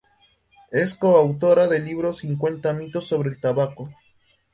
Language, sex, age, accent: Spanish, male, under 19, Andino-Pacífico: Colombia, Perú, Ecuador, oeste de Bolivia y Venezuela andina